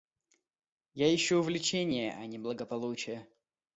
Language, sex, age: Russian, male, 19-29